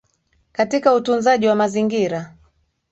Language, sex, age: Swahili, female, 30-39